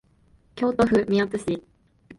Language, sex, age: Japanese, female, 19-29